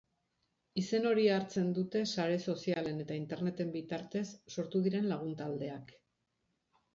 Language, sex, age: Basque, female, 50-59